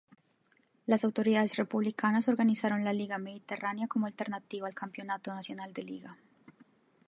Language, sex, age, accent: Spanish, female, 19-29, Andino-Pacífico: Colombia, Perú, Ecuador, oeste de Bolivia y Venezuela andina